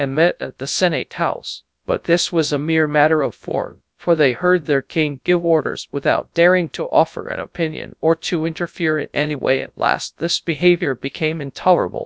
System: TTS, GradTTS